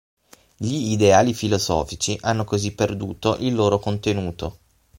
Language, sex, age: Italian, male, 19-29